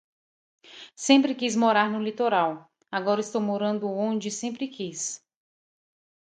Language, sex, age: Portuguese, female, 30-39